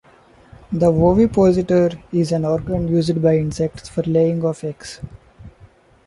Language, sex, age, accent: English, male, 19-29, India and South Asia (India, Pakistan, Sri Lanka)